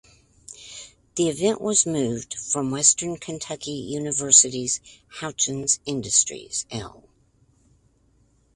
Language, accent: English, United States English